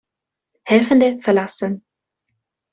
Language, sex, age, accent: German, female, 19-29, Österreichisches Deutsch